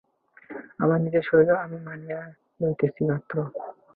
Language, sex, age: Bengali, male, under 19